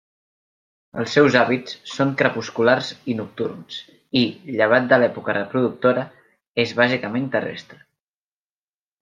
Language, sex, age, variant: Catalan, male, under 19, Central